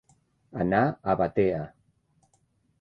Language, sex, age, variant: Catalan, male, 50-59, Nord-Occidental